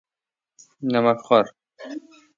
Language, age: Persian, 30-39